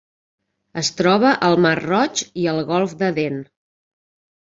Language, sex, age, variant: Catalan, female, 30-39, Central